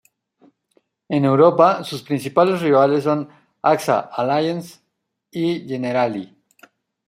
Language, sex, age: Spanish, male, 30-39